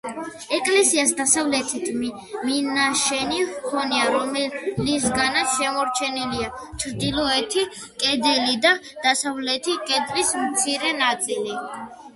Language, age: Georgian, 30-39